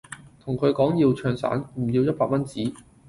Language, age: Cantonese, 19-29